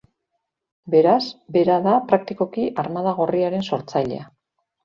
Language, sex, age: Basque, female, 40-49